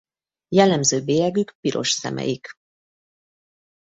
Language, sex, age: Hungarian, female, 30-39